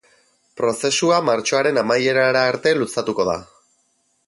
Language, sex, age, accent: Basque, male, 30-39, Erdialdekoa edo Nafarra (Gipuzkoa, Nafarroa)